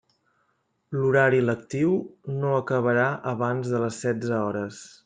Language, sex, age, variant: Catalan, male, 30-39, Central